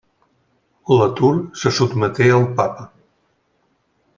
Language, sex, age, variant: Catalan, male, 60-69, Central